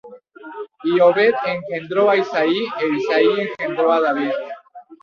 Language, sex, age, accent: Spanish, male, 40-49, México